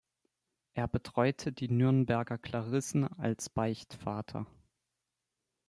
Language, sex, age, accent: German, male, under 19, Deutschland Deutsch